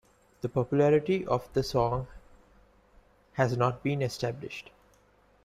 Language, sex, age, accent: English, male, 19-29, United States English